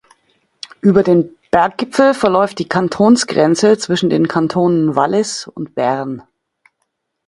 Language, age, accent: German, 40-49, Deutschland Deutsch